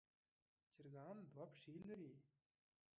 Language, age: Pashto, 19-29